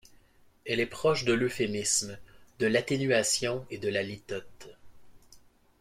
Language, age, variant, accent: French, 19-29, Français d'Amérique du Nord, Français du Canada